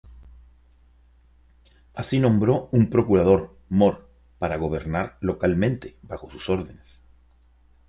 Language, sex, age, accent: Spanish, male, 50-59, México